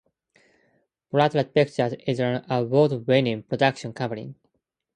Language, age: English, under 19